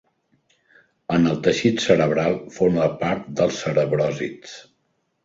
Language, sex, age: Catalan, male, 50-59